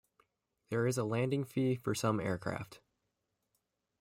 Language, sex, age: English, male, 19-29